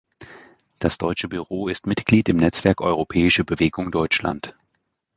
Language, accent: German, Deutschland Deutsch